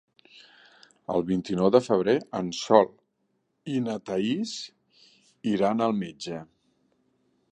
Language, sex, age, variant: Catalan, male, 40-49, Central